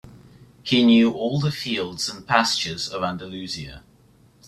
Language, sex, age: English, male, under 19